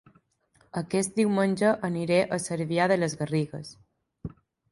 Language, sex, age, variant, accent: Catalan, female, 19-29, Balear, mallorquí